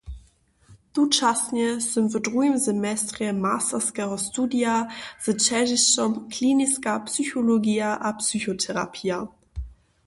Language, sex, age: Upper Sorbian, female, under 19